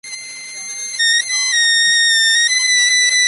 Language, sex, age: English, female, under 19